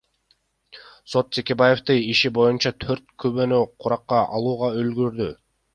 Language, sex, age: Kyrgyz, male, 19-29